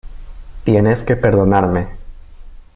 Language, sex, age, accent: Spanish, male, 19-29, Andino-Pacífico: Colombia, Perú, Ecuador, oeste de Bolivia y Venezuela andina